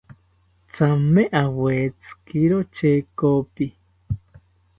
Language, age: South Ucayali Ashéninka, 30-39